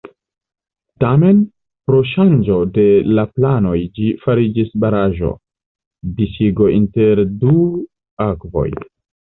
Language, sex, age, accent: Esperanto, male, 19-29, Internacia